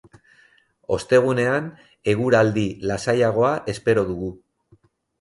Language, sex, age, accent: Basque, male, 40-49, Erdialdekoa edo Nafarra (Gipuzkoa, Nafarroa)